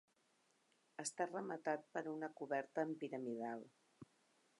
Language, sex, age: Catalan, female, 50-59